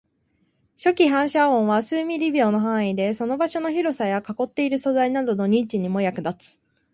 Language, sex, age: Japanese, female, 19-29